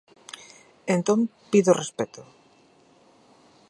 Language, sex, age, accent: Galician, female, 50-59, Central (gheada)